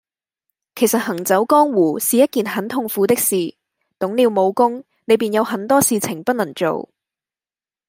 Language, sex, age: Cantonese, female, 19-29